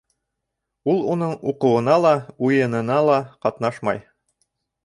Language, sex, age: Bashkir, male, 30-39